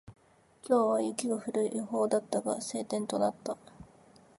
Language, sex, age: Japanese, female, 19-29